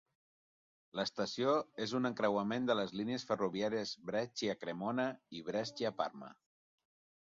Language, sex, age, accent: Catalan, male, 40-49, Neutre